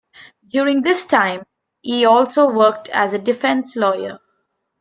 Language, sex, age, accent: English, female, 19-29, India and South Asia (India, Pakistan, Sri Lanka)